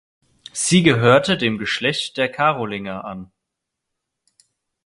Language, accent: German, Deutschland Deutsch